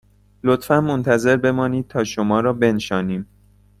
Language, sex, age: Persian, male, 19-29